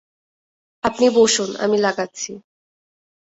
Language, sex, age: Bengali, female, 19-29